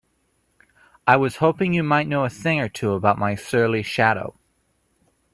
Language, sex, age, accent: English, male, 19-29, United States English